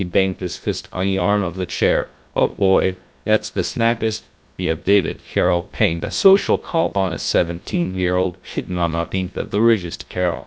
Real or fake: fake